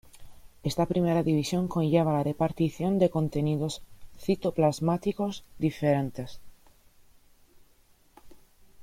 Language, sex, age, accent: Spanish, female, 19-29, España: Centro-Sur peninsular (Madrid, Toledo, Castilla-La Mancha)